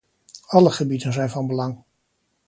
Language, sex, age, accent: Dutch, male, 50-59, Nederlands Nederlands